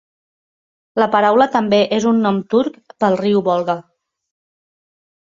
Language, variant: Catalan, Central